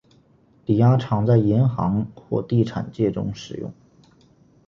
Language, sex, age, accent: Chinese, male, 19-29, 出生地：吉林省